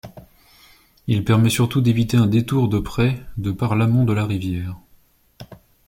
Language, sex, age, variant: French, male, 19-29, Français de métropole